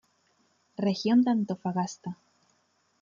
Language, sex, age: Spanish, female, 19-29